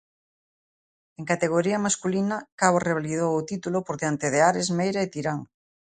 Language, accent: Galician, Atlántico (seseo e gheada)